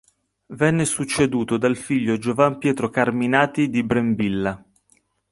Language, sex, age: Italian, male, 40-49